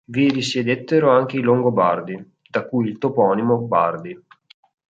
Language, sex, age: Italian, male, 19-29